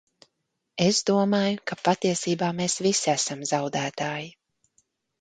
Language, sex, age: Latvian, female, 30-39